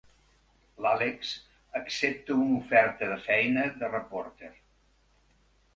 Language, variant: Catalan, Central